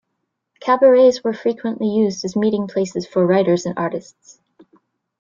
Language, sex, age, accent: English, female, 30-39, United States English